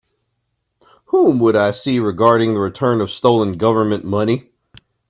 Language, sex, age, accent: English, male, 40-49, United States English